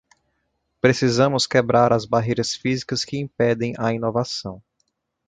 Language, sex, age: Portuguese, male, 19-29